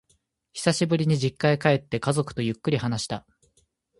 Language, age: Japanese, 19-29